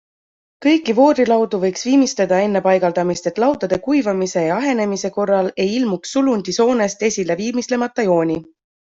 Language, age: Estonian, 19-29